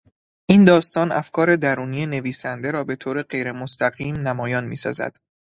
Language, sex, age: Persian, male, 19-29